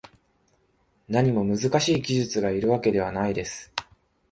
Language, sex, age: Japanese, male, 19-29